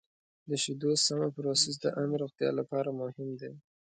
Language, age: Pashto, 19-29